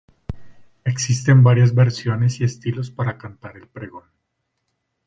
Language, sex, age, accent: Spanish, male, 30-39, Caribe: Cuba, Venezuela, Puerto Rico, República Dominicana, Panamá, Colombia caribeña, México caribeño, Costa del golfo de México